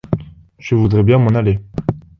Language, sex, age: French, male, 19-29